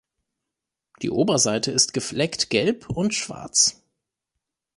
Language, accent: German, Deutschland Deutsch